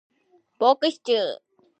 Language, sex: Japanese, female